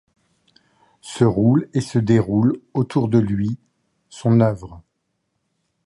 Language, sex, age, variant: French, male, 50-59, Français de métropole